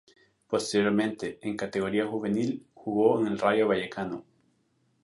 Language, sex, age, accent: Spanish, male, 40-49, América central